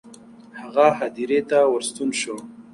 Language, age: Pashto, 19-29